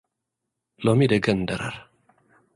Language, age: Tigrinya, 40-49